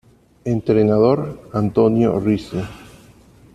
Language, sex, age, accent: Spanish, male, 30-39, Caribe: Cuba, Venezuela, Puerto Rico, República Dominicana, Panamá, Colombia caribeña, México caribeño, Costa del golfo de México